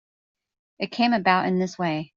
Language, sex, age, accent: English, female, 40-49, United States English